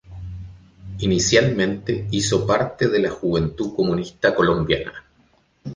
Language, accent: Spanish, Chileno: Chile, Cuyo